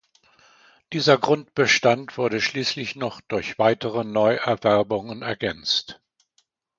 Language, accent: German, Deutschland Deutsch